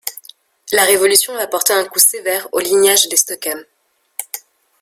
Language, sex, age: French, female, 19-29